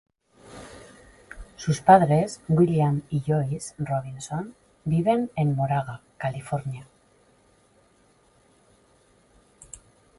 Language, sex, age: Spanish, female, 50-59